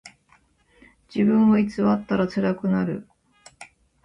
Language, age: Japanese, 30-39